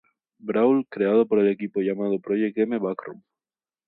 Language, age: Spanish, 19-29